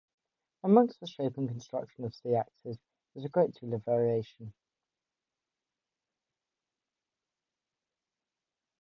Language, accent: English, England English